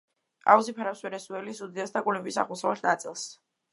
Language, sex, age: Georgian, female, under 19